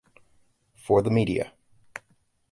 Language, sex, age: English, male, 50-59